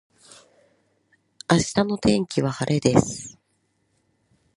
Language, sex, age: Japanese, female, 40-49